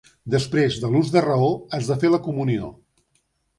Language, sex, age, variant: Catalan, male, 60-69, Central